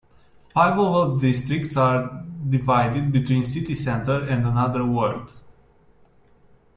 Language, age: English, 19-29